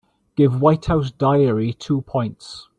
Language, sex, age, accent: English, male, 60-69, Welsh English